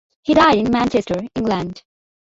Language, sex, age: English, female, 30-39